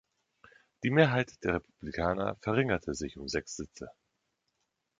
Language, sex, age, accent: German, male, 30-39, Deutschland Deutsch